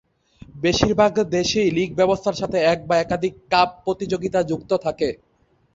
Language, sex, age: Bengali, male, 19-29